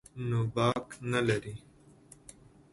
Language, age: Pashto, 19-29